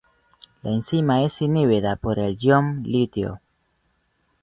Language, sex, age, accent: Spanish, male, 19-29, Caribe: Cuba, Venezuela, Puerto Rico, República Dominicana, Panamá, Colombia caribeña, México caribeño, Costa del golfo de México